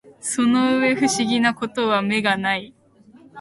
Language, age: Japanese, 19-29